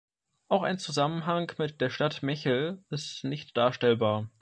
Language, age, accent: German, under 19, Deutschland Deutsch